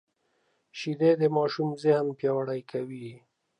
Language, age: Pashto, 30-39